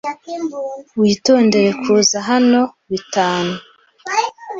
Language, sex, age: Kinyarwanda, female, 19-29